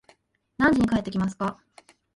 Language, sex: Japanese, female